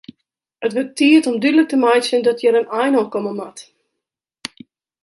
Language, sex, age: Western Frisian, female, 40-49